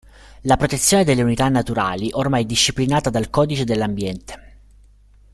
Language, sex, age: Italian, male, 30-39